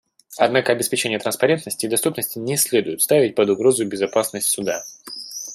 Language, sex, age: Russian, male, 19-29